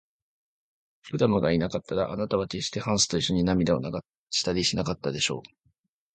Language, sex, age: Japanese, male, 19-29